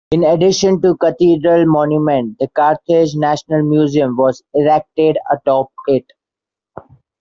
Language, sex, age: English, male, 19-29